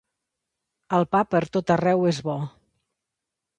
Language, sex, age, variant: Catalan, female, 40-49, Central